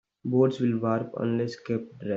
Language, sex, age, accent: English, male, 19-29, India and South Asia (India, Pakistan, Sri Lanka)